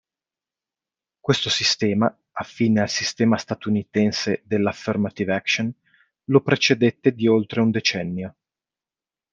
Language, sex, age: Italian, male, 30-39